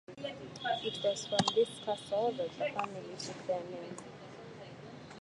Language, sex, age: English, female, 19-29